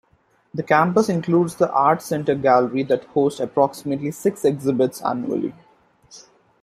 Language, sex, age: English, male, 19-29